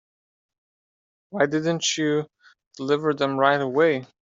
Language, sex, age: English, male, 19-29